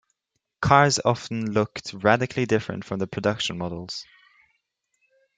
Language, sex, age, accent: English, male, under 19, England English